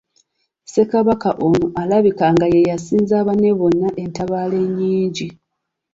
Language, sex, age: Ganda, female, 40-49